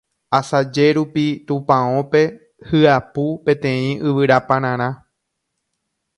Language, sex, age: Guarani, male, 30-39